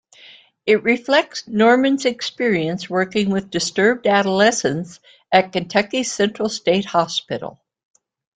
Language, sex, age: English, female, 70-79